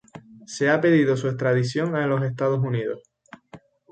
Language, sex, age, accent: Spanish, male, 19-29, España: Islas Canarias